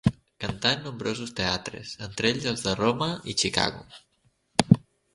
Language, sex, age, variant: Catalan, male, 30-39, Nord-Occidental